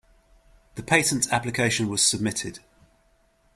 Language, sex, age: English, male, 50-59